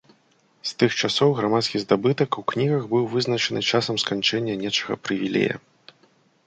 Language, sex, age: Belarusian, male, 30-39